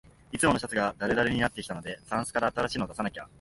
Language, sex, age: Japanese, male, 19-29